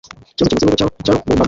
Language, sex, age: Kinyarwanda, male, 19-29